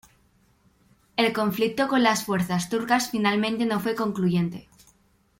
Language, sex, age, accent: Spanish, female, under 19, España: Norte peninsular (Asturias, Castilla y León, Cantabria, País Vasco, Navarra, Aragón, La Rioja, Guadalajara, Cuenca)